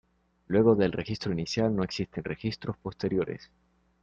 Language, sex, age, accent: Spanish, male, 19-29, Caribe: Cuba, Venezuela, Puerto Rico, República Dominicana, Panamá, Colombia caribeña, México caribeño, Costa del golfo de México